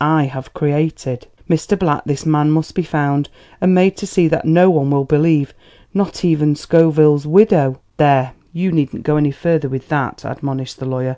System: none